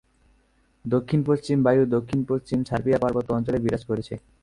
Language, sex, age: Bengali, male, under 19